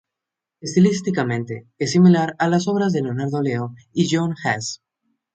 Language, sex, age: Spanish, male, under 19